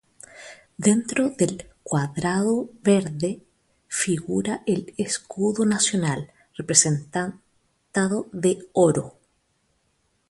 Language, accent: Spanish, Chileno: Chile, Cuyo